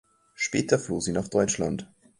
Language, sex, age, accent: German, male, 19-29, Österreichisches Deutsch